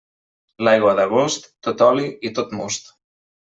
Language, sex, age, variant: Catalan, male, 19-29, Nord-Occidental